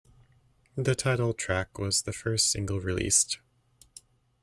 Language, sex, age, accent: English, male, 30-39, United States English